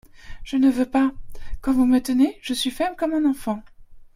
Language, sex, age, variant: French, female, 19-29, Français de métropole